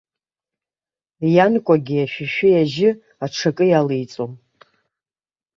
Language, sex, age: Abkhazian, female, 30-39